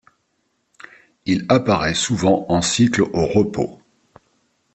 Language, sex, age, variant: French, male, 50-59, Français de métropole